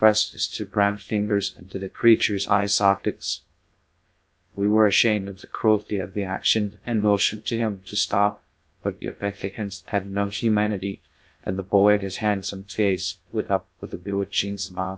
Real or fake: fake